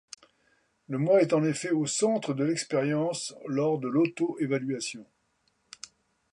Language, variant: French, Français de métropole